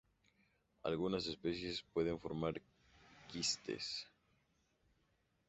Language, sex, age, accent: Spanish, male, 19-29, México